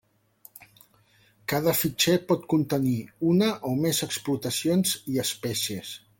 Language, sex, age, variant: Catalan, male, 40-49, Central